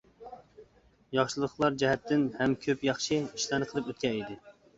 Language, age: Uyghur, 30-39